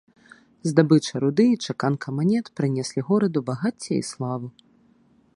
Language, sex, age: Belarusian, female, 30-39